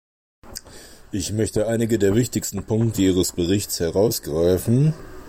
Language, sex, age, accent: German, male, 40-49, Deutschland Deutsch